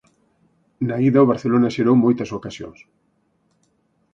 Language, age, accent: Galician, 50-59, Central (gheada)